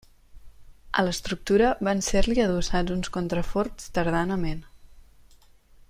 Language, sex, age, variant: Catalan, female, 19-29, Central